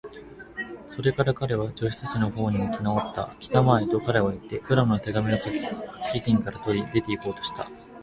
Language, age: Japanese, 19-29